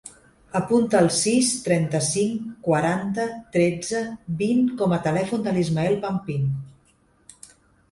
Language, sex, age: Catalan, female, 40-49